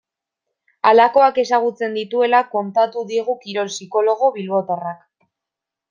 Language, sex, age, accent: Basque, female, 19-29, Mendebalekoa (Araba, Bizkaia, Gipuzkoako mendebaleko herri batzuk)